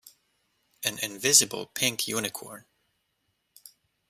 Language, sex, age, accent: English, male, 30-39, United States English